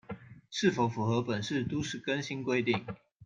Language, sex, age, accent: Chinese, male, 19-29, 出生地：高雄市